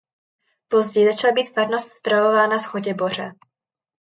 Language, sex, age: Czech, female, under 19